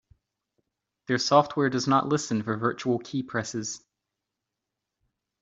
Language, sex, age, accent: English, male, 30-39, United States English